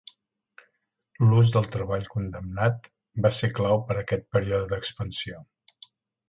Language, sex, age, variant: Catalan, male, 60-69, Septentrional